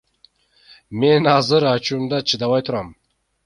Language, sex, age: Kyrgyz, male, 19-29